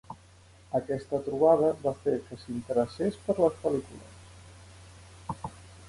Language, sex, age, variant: Catalan, male, 30-39, Central